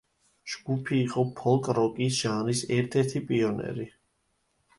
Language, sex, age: Georgian, male, 19-29